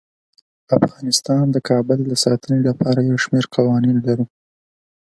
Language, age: Pashto, 19-29